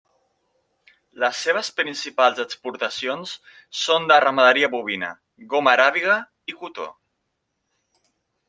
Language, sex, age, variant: Catalan, male, under 19, Central